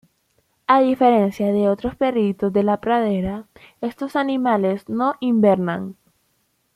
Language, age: Spanish, 19-29